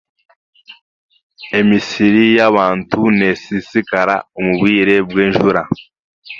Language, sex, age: Chiga, male, 19-29